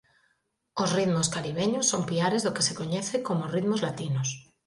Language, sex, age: Galician, female, 19-29